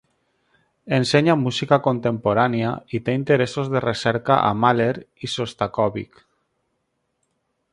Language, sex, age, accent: Catalan, male, 30-39, valencià